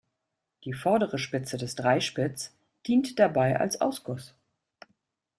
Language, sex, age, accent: German, female, 40-49, Deutschland Deutsch